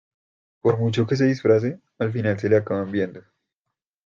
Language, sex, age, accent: Spanish, male, under 19, Andino-Pacífico: Colombia, Perú, Ecuador, oeste de Bolivia y Venezuela andina